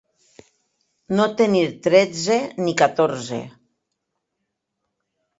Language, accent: Catalan, valencià